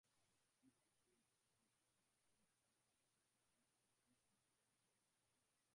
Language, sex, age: Swahili, male, 19-29